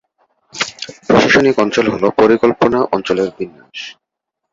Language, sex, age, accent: Bengali, male, 19-29, Native